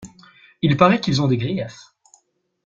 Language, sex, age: French, male, 19-29